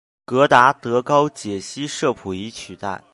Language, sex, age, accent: Chinese, male, under 19, 出生地：河北省